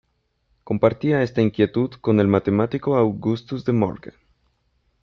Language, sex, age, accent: Spanish, male, 19-29, México